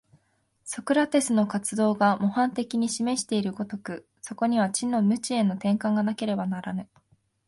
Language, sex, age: Japanese, female, 19-29